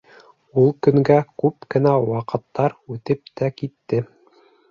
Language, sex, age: Bashkir, male, 30-39